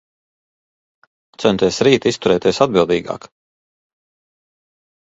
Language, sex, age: Latvian, male, 40-49